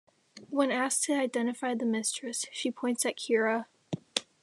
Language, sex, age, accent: English, female, under 19, United States English